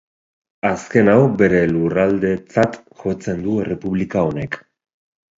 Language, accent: Basque, Erdialdekoa edo Nafarra (Gipuzkoa, Nafarroa)